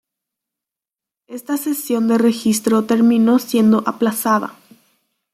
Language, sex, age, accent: Spanish, female, under 19, Rioplatense: Argentina, Uruguay, este de Bolivia, Paraguay